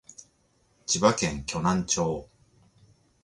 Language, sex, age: Japanese, male, 40-49